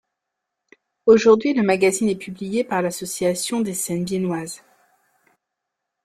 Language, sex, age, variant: French, female, 30-39, Français de métropole